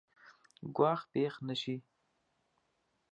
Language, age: Pashto, 30-39